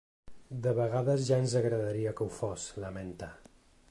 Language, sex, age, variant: Catalan, male, 30-39, Central